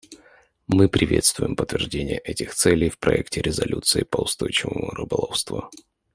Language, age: Russian, 19-29